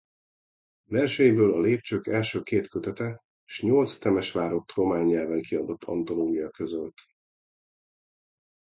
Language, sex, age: Hungarian, male, 40-49